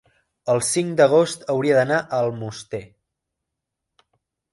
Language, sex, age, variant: Catalan, male, 19-29, Central